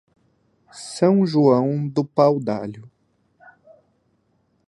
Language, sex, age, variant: Portuguese, male, 30-39, Portuguese (Brasil)